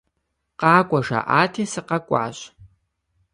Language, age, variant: Kabardian, 19-29, Адыгэбзэ (Къэбэрдей, Кирил, Урысей)